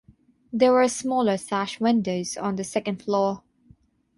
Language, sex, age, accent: English, female, 19-29, England English; Canadian English